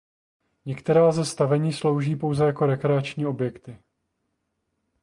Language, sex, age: Czech, male, 30-39